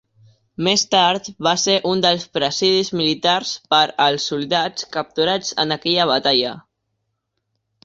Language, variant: Catalan, Central